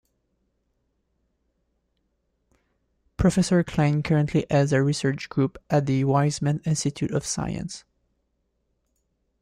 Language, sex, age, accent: English, male, 19-29, Canadian English